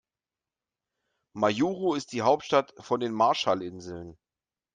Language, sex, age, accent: German, male, 40-49, Deutschland Deutsch